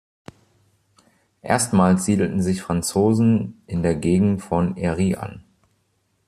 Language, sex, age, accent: German, male, 40-49, Deutschland Deutsch